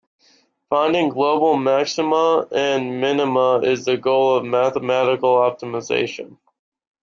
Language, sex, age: English, male, 19-29